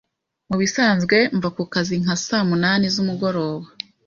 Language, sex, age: Kinyarwanda, female, 19-29